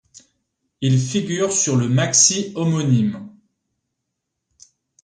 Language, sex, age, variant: French, male, 30-39, Français de métropole